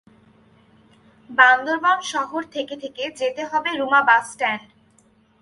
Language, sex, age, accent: Bengali, female, 19-29, Bangla